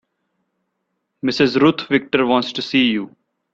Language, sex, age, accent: English, male, 19-29, India and South Asia (India, Pakistan, Sri Lanka)